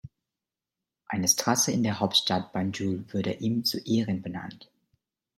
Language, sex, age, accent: German, male, 30-39, Deutschland Deutsch